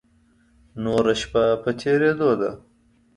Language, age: Pashto, 30-39